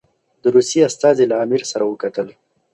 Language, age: Pashto, 19-29